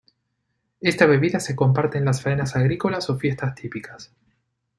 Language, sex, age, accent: Spanish, male, 40-49, Rioplatense: Argentina, Uruguay, este de Bolivia, Paraguay